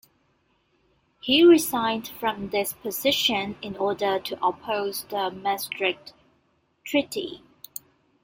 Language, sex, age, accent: English, female, 30-39, Hong Kong English